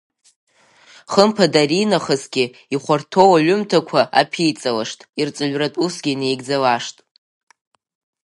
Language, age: Abkhazian, under 19